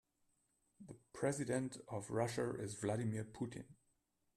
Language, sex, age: English, male, 50-59